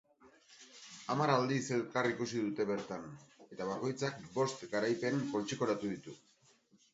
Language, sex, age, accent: Basque, male, 50-59, Erdialdekoa edo Nafarra (Gipuzkoa, Nafarroa)